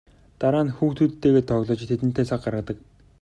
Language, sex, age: Mongolian, male, 19-29